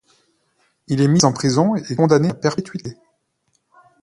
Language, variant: French, Français de métropole